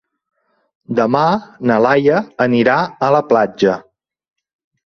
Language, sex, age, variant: Catalan, male, 40-49, Central